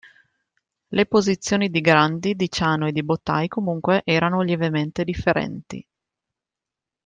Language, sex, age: Italian, female, 40-49